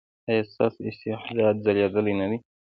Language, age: Pashto, 19-29